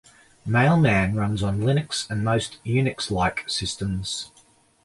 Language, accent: English, Australian English